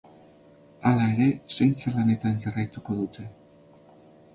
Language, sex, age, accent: Basque, male, 50-59, Mendebalekoa (Araba, Bizkaia, Gipuzkoako mendebaleko herri batzuk)